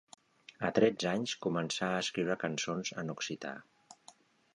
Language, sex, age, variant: Catalan, male, 50-59, Central